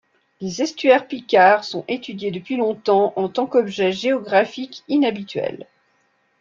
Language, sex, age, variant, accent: French, female, 50-59, Français d'Europe, Français de Suisse